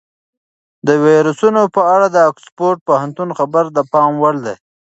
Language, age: Pashto, 19-29